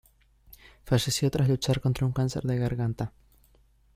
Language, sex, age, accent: Spanish, male, under 19, Rioplatense: Argentina, Uruguay, este de Bolivia, Paraguay